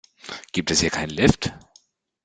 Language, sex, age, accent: German, male, 30-39, Deutschland Deutsch